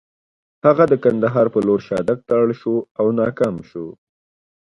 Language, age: Pashto, 19-29